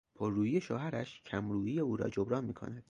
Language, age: Persian, 19-29